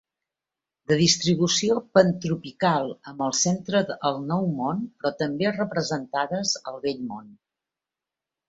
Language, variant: Catalan, Central